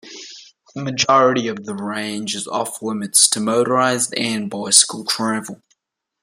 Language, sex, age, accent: English, male, under 19, Australian English